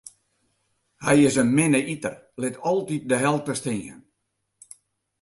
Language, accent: Western Frisian, Klaaifrysk